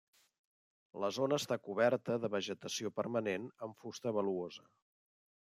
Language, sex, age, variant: Catalan, male, 50-59, Central